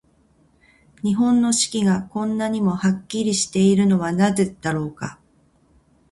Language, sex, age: Japanese, female, 50-59